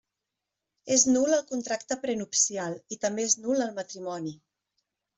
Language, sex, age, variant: Catalan, female, 40-49, Central